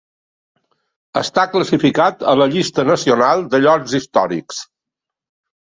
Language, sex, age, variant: Catalan, male, 60-69, Balear